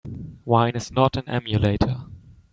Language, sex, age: English, male, 19-29